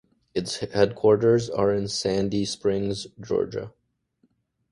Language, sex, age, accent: English, male, 19-29, Canadian English